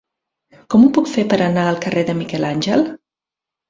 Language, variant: Catalan, Central